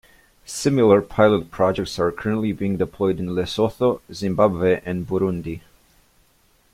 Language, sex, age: English, male, under 19